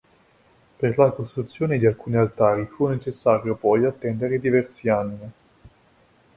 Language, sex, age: Italian, male, 19-29